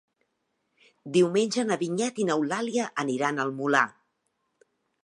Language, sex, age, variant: Catalan, female, 40-49, Central